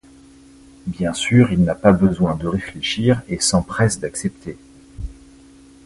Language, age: French, 40-49